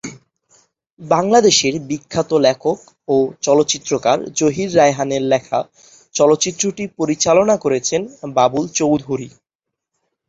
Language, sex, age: Bengali, male, 19-29